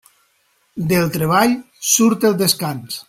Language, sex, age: Catalan, male, 50-59